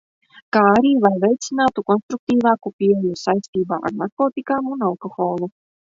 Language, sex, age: Latvian, female, 19-29